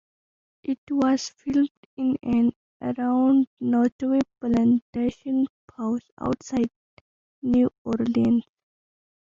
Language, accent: English, India and South Asia (India, Pakistan, Sri Lanka)